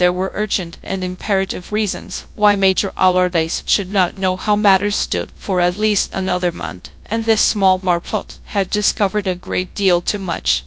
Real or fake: fake